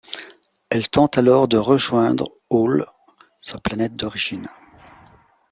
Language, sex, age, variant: French, male, 50-59, Français de métropole